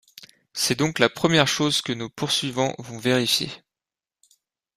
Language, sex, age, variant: French, male, 19-29, Français de métropole